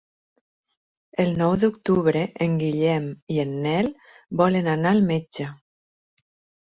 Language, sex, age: Catalan, female, 40-49